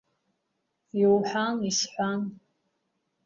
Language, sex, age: Abkhazian, female, 30-39